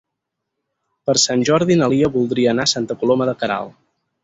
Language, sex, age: Catalan, male, 19-29